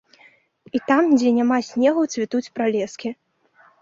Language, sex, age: Belarusian, female, under 19